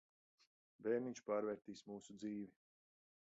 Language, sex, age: Latvian, male, 30-39